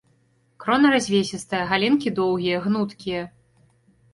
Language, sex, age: Belarusian, female, 19-29